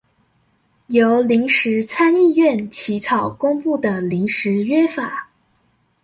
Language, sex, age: Chinese, female, under 19